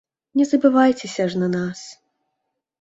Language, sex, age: Belarusian, female, 30-39